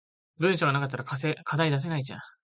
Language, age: Japanese, 19-29